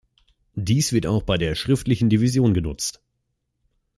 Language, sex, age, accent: German, male, under 19, Deutschland Deutsch